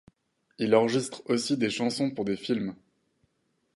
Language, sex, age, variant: French, male, 19-29, Français de métropole